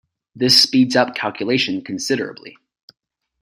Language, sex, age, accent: English, male, 19-29, United States English